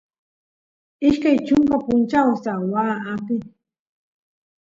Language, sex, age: Santiago del Estero Quichua, female, 50-59